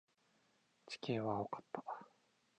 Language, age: Japanese, 19-29